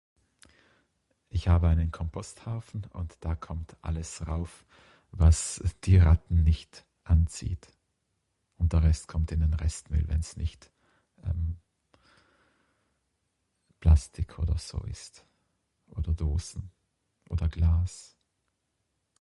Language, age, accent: German, 40-49, Österreichisches Deutsch